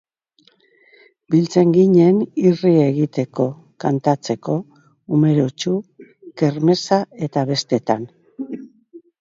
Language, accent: Basque, Mendebalekoa (Araba, Bizkaia, Gipuzkoako mendebaleko herri batzuk)